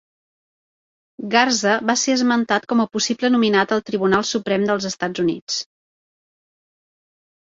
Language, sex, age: Catalan, female, 40-49